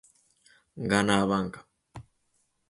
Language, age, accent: Galician, 19-29, Atlántico (seseo e gheada)